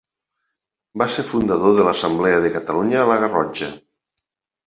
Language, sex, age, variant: Catalan, male, 50-59, Septentrional